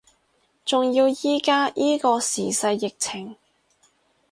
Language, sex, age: Cantonese, female, 19-29